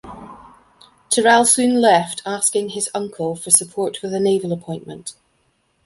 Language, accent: English, Scottish English